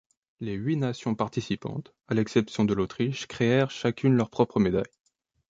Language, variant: French, Français de métropole